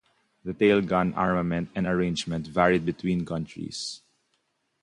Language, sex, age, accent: English, male, 19-29, Filipino